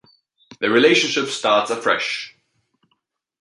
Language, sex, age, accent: English, male, 19-29, United States English